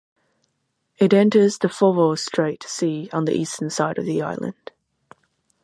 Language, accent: English, Australian English